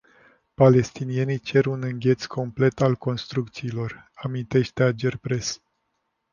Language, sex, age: Romanian, male, 50-59